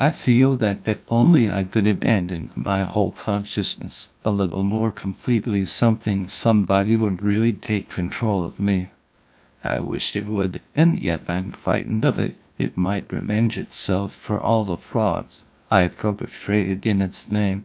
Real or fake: fake